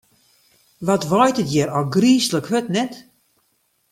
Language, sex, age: Western Frisian, female, 50-59